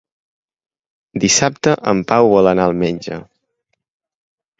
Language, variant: Catalan, Central